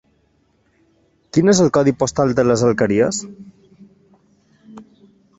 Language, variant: Catalan, Balear